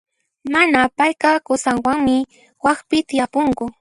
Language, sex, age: Puno Quechua, female, 19-29